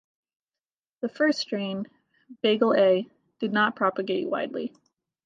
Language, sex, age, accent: English, female, 19-29, United States English